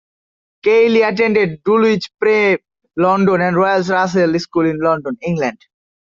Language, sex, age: English, male, under 19